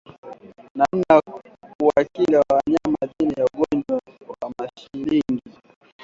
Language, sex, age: Swahili, male, 19-29